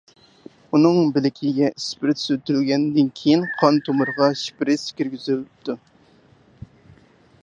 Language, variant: Uyghur, ئۇيغۇر تىلى